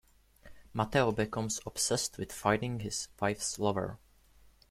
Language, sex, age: English, male, under 19